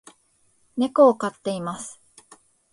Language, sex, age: Japanese, female, 19-29